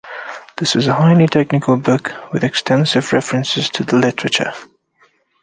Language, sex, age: English, male, 19-29